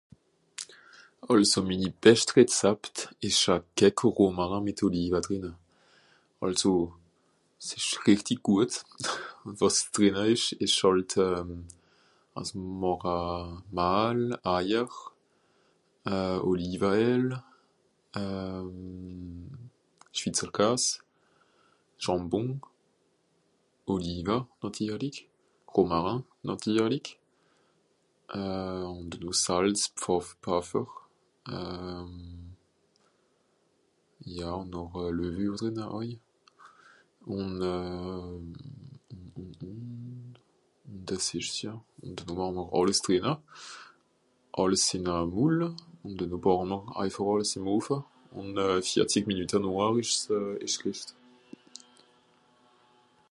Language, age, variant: Swiss German, 19-29, Nordniederàlemmànisch (Rishoffe, Zàwere, Bùsswìller, Hawenau, Brüemt, Stroossbùri, Molse, Dàmbàch, Schlettstàtt, Pfàlzbùri usw.)